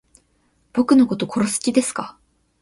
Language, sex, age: Japanese, female, 19-29